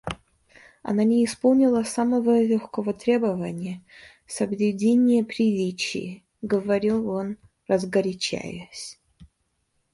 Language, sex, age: Russian, female, 19-29